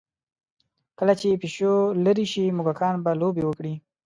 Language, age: Pashto, 19-29